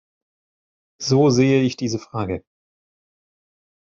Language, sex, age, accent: German, male, 30-39, Deutschland Deutsch